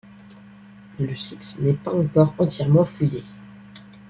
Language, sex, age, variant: French, male, under 19, Français de métropole